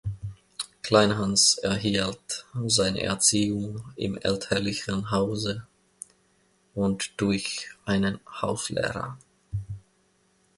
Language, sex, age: German, male, 30-39